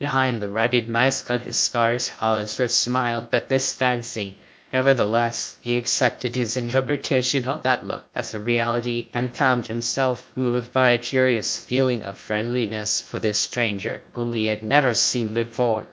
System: TTS, GlowTTS